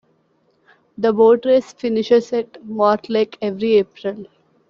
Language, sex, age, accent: English, female, 19-29, India and South Asia (India, Pakistan, Sri Lanka)